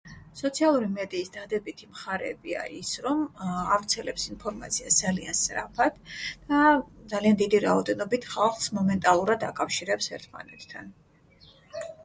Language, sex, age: Georgian, female, 40-49